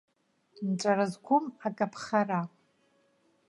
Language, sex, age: Abkhazian, female, 50-59